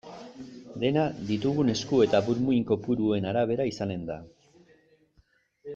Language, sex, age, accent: Basque, male, 60-69, Erdialdekoa edo Nafarra (Gipuzkoa, Nafarroa)